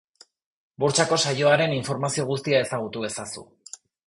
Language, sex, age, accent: Basque, male, 19-29, Erdialdekoa edo Nafarra (Gipuzkoa, Nafarroa)